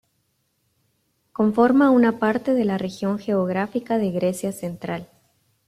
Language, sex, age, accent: Spanish, female, 30-39, América central